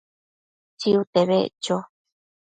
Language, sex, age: Matsés, female, 30-39